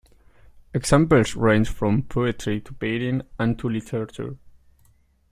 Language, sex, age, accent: English, male, 19-29, United States English